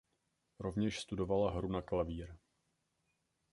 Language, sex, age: Czech, male, 19-29